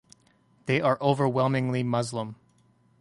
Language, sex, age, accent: English, male, 30-39, United States English